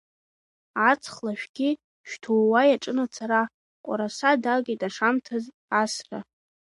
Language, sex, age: Abkhazian, female, 19-29